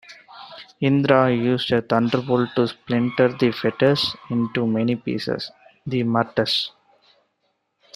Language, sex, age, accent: English, male, 19-29, India and South Asia (India, Pakistan, Sri Lanka)